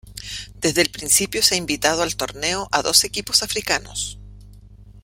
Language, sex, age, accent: Spanish, female, 50-59, Chileno: Chile, Cuyo